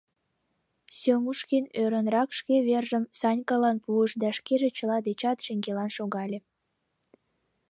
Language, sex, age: Mari, female, under 19